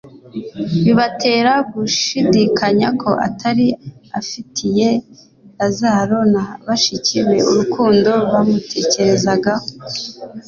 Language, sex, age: Kinyarwanda, female, 19-29